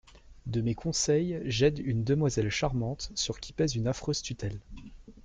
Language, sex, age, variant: French, male, 19-29, Français de métropole